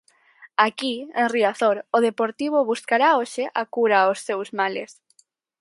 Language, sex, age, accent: Galician, female, under 19, Normativo (estándar)